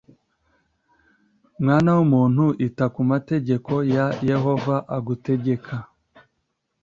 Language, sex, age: Kinyarwanda, male, 19-29